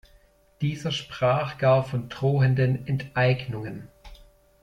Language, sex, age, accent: German, male, 30-39, Deutschland Deutsch